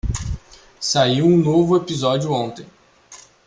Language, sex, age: Portuguese, male, 19-29